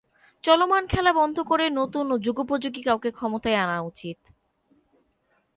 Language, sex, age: Bengali, female, 19-29